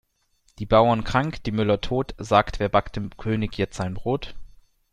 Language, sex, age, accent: German, male, 19-29, Deutschland Deutsch